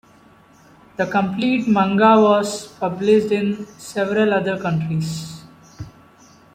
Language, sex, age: English, male, 19-29